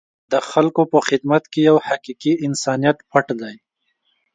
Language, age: Pashto, 19-29